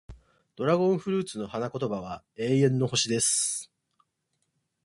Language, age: Japanese, 19-29